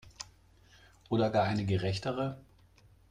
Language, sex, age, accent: German, male, 30-39, Deutschland Deutsch